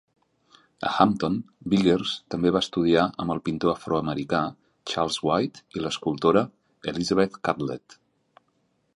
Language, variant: Catalan, Central